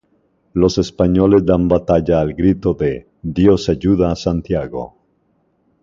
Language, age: Spanish, 50-59